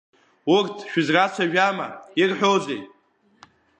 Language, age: Abkhazian, under 19